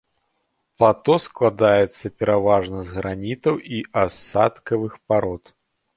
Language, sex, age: Belarusian, male, 40-49